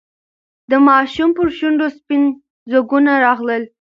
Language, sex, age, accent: Pashto, female, under 19, کندهاری لهجه